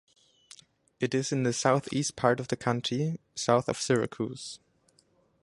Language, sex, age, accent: English, male, 19-29, German English